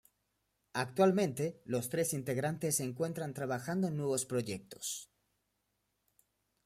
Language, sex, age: Spanish, male, 19-29